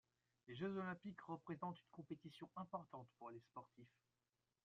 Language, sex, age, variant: French, male, 30-39, Français de métropole